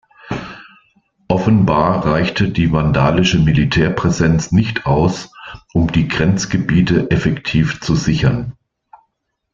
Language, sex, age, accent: German, male, 60-69, Deutschland Deutsch